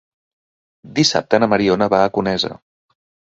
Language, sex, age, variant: Catalan, male, 40-49, Central